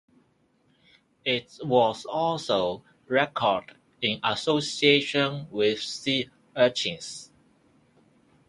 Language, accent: English, Hong Kong English